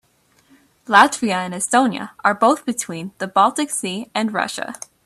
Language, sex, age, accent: English, female, 19-29, United States English